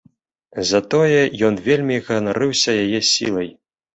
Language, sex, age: Belarusian, male, 19-29